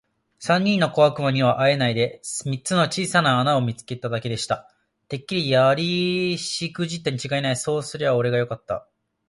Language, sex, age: Japanese, male, 19-29